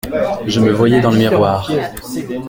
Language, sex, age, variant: French, male, 19-29, Français de métropole